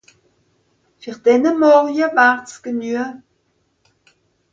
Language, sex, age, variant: Swiss German, female, 60-69, Nordniederàlemmànisch (Rishoffe, Zàwere, Bùsswìller, Hawenau, Brüemt, Stroossbùri, Molse, Dàmbàch, Schlettstàtt, Pfàlzbùri usw.)